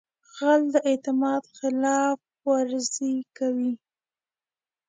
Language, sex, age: Pashto, female, 19-29